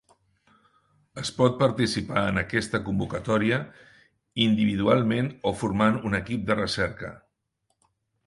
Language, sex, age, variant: Catalan, male, 60-69, Central